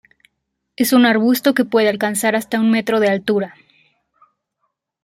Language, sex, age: Spanish, female, 19-29